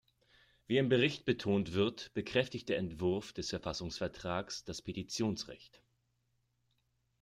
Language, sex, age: German, male, 30-39